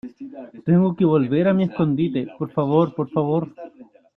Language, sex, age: Spanish, male, 19-29